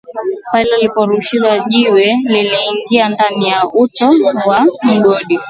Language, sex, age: Swahili, female, 19-29